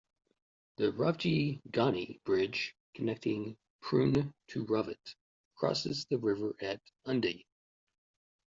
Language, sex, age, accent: English, male, 40-49, United States English